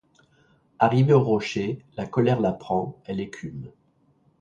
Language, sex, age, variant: French, male, 50-59, Français de métropole